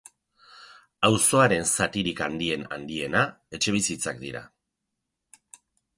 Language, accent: Basque, Erdialdekoa edo Nafarra (Gipuzkoa, Nafarroa)